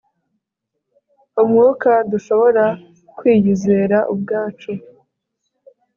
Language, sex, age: Kinyarwanda, male, 19-29